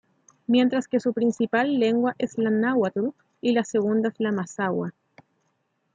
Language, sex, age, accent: Spanish, female, 30-39, Chileno: Chile, Cuyo